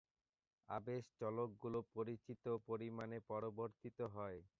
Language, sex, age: Bengali, male, 19-29